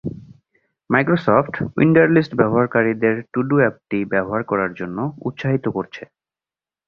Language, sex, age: Bengali, male, 19-29